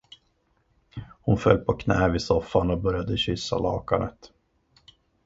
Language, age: Swedish, 30-39